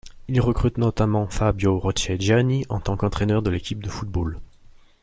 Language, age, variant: French, 30-39, Français de métropole